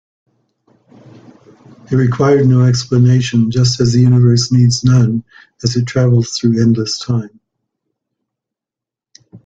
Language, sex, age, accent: English, male, 60-69, United States English